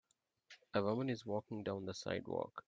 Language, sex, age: English, male, 40-49